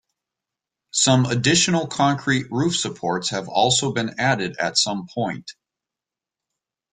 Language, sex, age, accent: English, male, 19-29, United States English